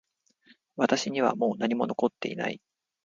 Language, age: Japanese, 30-39